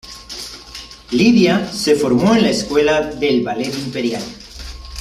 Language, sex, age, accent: Spanish, male, 30-39, México